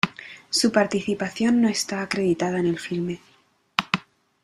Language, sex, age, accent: Spanish, female, under 19, España: Sur peninsular (Andalucia, Extremadura, Murcia)